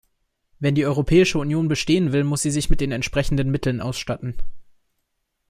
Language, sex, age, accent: German, male, 19-29, Deutschland Deutsch